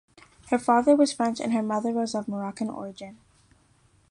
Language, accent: English, United States English